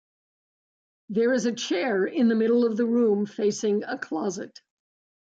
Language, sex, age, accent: English, female, 70-79, United States English